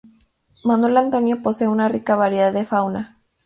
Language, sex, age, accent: Spanish, female, under 19, México